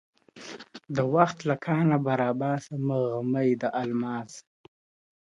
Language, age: Pashto, 19-29